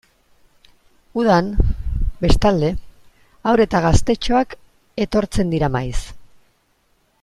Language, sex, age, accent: Basque, female, 19-29, Mendebalekoa (Araba, Bizkaia, Gipuzkoako mendebaleko herri batzuk)